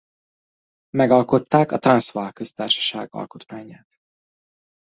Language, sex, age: Hungarian, male, 30-39